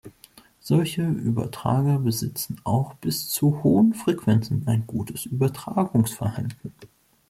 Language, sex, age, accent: German, male, 19-29, Deutschland Deutsch